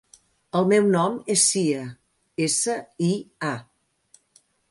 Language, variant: Catalan, Central